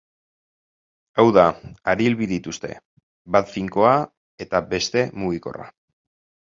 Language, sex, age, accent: Basque, male, 30-39, Mendebalekoa (Araba, Bizkaia, Gipuzkoako mendebaleko herri batzuk)